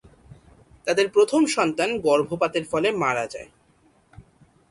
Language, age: Bengali, 19-29